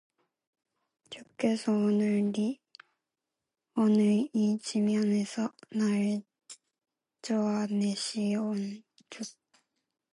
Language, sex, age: Korean, female, 19-29